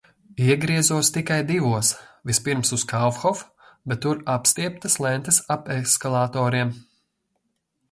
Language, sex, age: Latvian, male, 30-39